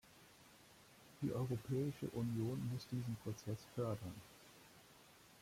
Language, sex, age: German, male, 50-59